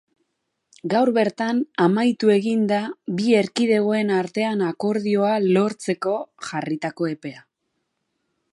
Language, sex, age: Basque, female, 30-39